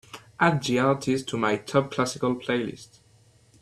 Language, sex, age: English, male, under 19